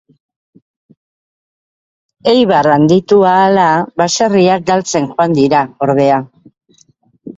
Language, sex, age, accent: Basque, female, 30-39, Mendebalekoa (Araba, Bizkaia, Gipuzkoako mendebaleko herri batzuk)